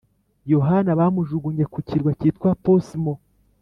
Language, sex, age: Kinyarwanda, male, 30-39